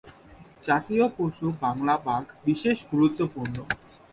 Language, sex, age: Bengali, male, under 19